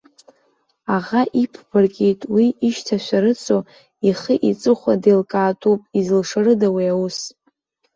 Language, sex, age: Abkhazian, female, under 19